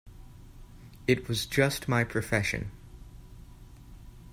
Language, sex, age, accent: English, male, 19-29, United States English